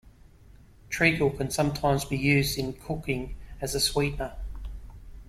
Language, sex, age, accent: English, male, 50-59, Australian English